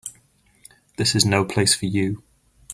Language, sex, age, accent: English, male, 40-49, England English